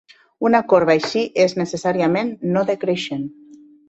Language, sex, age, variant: Catalan, female, 40-49, Nord-Occidental